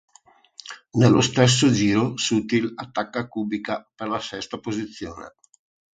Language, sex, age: Italian, male, 40-49